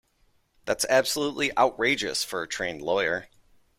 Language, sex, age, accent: English, male, 30-39, United States English